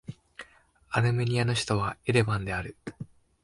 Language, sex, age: Japanese, male, under 19